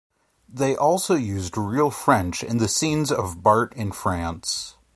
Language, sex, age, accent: English, male, 19-29, United States English